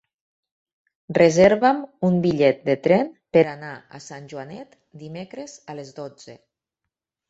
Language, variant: Catalan, Nord-Occidental